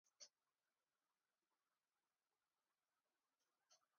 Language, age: English, 60-69